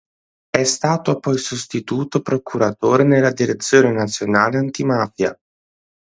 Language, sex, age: Italian, male, 19-29